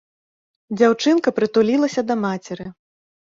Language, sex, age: Belarusian, female, 30-39